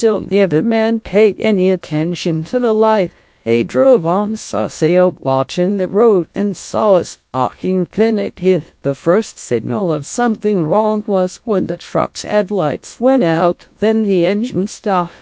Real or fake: fake